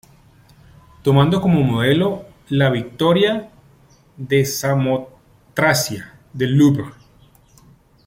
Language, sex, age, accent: Spanish, male, 40-49, Caribe: Cuba, Venezuela, Puerto Rico, República Dominicana, Panamá, Colombia caribeña, México caribeño, Costa del golfo de México